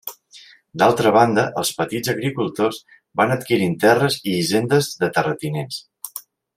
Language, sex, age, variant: Catalan, male, 40-49, Central